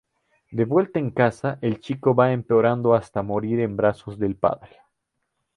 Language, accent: Spanish, Andino-Pacífico: Colombia, Perú, Ecuador, oeste de Bolivia y Venezuela andina